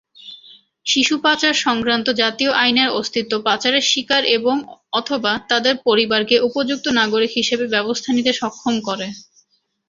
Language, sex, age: Bengali, female, 19-29